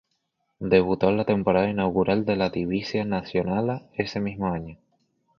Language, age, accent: Spanish, 19-29, España: Islas Canarias